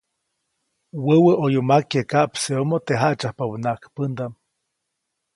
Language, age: Copainalá Zoque, 40-49